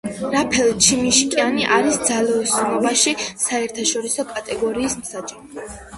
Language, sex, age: Georgian, female, under 19